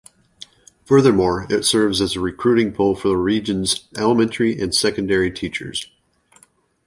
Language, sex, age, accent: English, male, 50-59, United States English